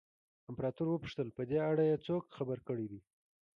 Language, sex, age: Pashto, male, 30-39